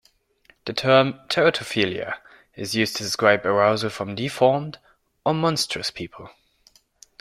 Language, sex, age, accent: English, male, 19-29, England English